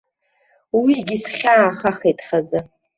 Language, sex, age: Abkhazian, female, 40-49